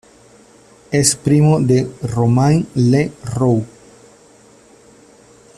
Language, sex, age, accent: Spanish, male, 30-39, Caribe: Cuba, Venezuela, Puerto Rico, República Dominicana, Panamá, Colombia caribeña, México caribeño, Costa del golfo de México